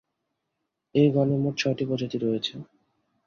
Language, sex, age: Bengali, male, 19-29